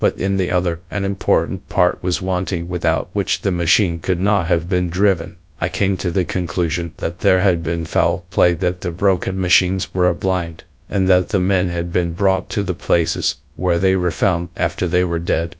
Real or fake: fake